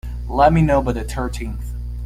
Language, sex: English, male